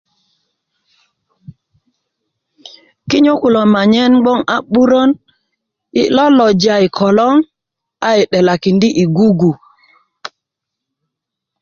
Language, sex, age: Kuku, female, 40-49